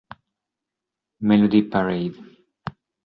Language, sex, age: Italian, male, 40-49